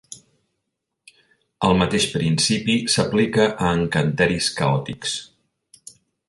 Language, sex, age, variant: Catalan, male, 50-59, Central